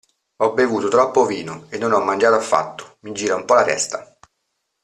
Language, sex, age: Italian, male, 40-49